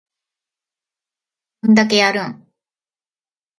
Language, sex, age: Japanese, female, 40-49